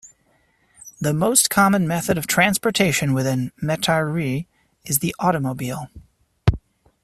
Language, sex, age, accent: English, male, 30-39, United States English